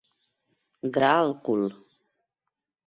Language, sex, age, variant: Catalan, female, 40-49, Central